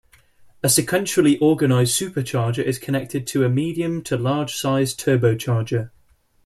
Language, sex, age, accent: English, male, 19-29, England English